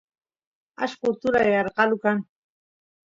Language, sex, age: Santiago del Estero Quichua, female, 50-59